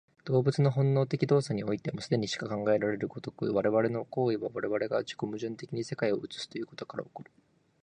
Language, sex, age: Japanese, male, 19-29